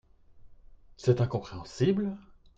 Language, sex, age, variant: French, male, 30-39, Français de métropole